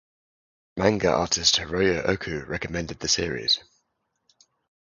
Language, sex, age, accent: English, male, 19-29, England English